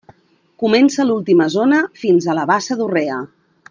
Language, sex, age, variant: Catalan, female, 40-49, Central